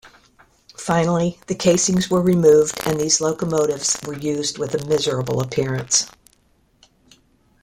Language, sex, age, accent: English, female, 70-79, United States English